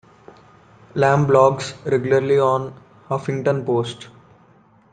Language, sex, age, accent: English, male, 19-29, India and South Asia (India, Pakistan, Sri Lanka)